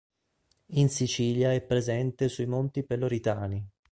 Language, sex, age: Italian, male, 30-39